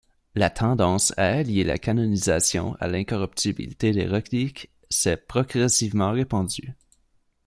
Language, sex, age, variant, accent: French, male, 19-29, Français d'Amérique du Nord, Français du Canada